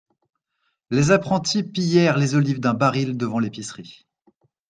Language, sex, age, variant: French, male, 30-39, Français de métropole